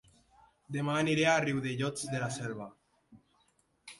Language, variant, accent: Catalan, Nord-Occidental, nord-occidental